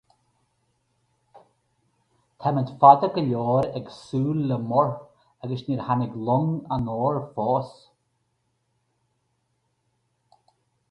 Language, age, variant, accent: Irish, 50-59, Gaeilge Uladh, Cainteoir dúchais, Gaeltacht